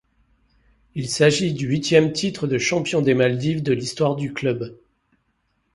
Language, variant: French, Français de métropole